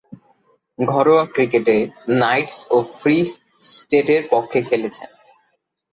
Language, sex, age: Bengali, male, under 19